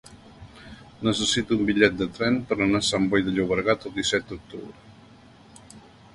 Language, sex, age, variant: Catalan, male, 50-59, Central